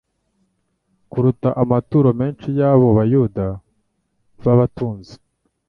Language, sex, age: Kinyarwanda, male, 19-29